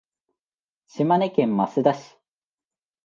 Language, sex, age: Japanese, male, 19-29